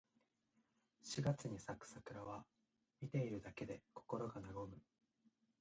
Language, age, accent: Japanese, 19-29, 標準語